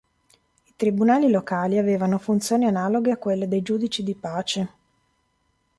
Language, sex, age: Italian, female, 40-49